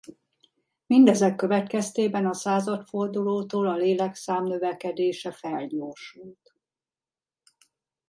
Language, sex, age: Hungarian, female, 50-59